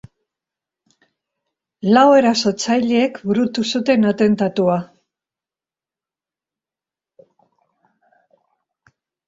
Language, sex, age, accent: Basque, female, 70-79, Mendebalekoa (Araba, Bizkaia, Gipuzkoako mendebaleko herri batzuk)